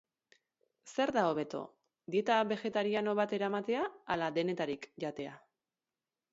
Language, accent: Basque, Erdialdekoa edo Nafarra (Gipuzkoa, Nafarroa)